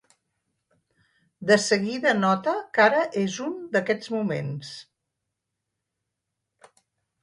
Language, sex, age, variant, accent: Catalan, female, 60-69, Central, central